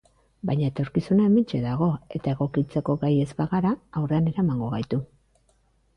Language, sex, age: Basque, female, 40-49